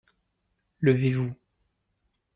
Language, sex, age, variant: French, male, 30-39, Français de métropole